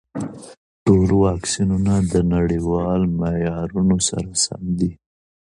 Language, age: Pashto, 40-49